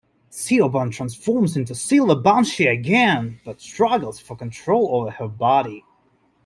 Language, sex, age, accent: English, male, 19-29, England English